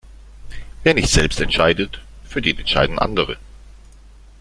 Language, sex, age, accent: German, male, 40-49, Deutschland Deutsch